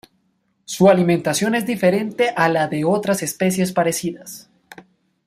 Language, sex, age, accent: Spanish, male, 19-29, Andino-Pacífico: Colombia, Perú, Ecuador, oeste de Bolivia y Venezuela andina